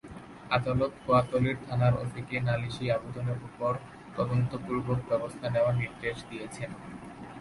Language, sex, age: Bengali, male, 19-29